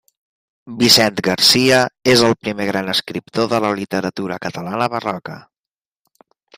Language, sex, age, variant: Catalan, male, 19-29, Central